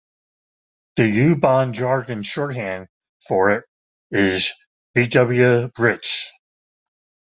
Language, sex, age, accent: English, male, 70-79, England English